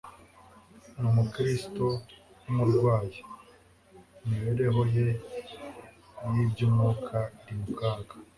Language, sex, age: Kinyarwanda, male, 19-29